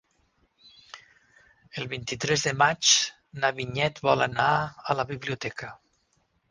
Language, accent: Catalan, Tortosí